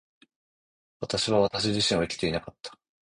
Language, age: Japanese, 30-39